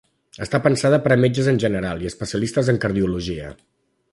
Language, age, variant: Catalan, 40-49, Central